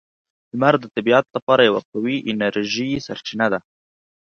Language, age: Pashto, 19-29